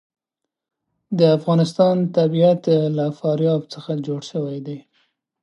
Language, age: Pashto, 19-29